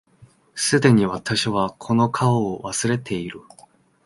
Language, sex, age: Japanese, male, 19-29